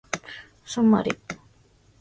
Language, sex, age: Japanese, female, 19-29